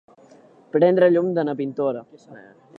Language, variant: Catalan, Central